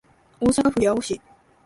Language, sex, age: Japanese, female, 19-29